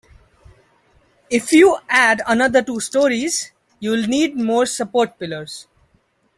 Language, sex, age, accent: English, female, 30-39, India and South Asia (India, Pakistan, Sri Lanka)